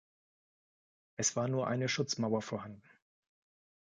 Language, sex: German, male